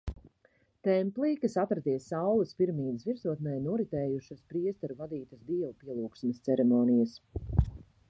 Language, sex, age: Latvian, female, 30-39